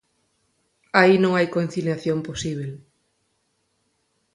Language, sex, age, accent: Galician, female, 40-49, Neofalante